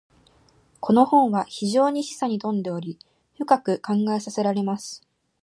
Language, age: Japanese, 19-29